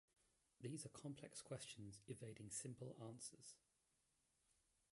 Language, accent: English, England English